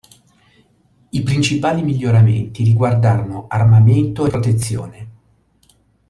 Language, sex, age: Italian, male, 50-59